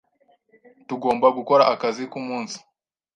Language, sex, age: Kinyarwanda, male, 19-29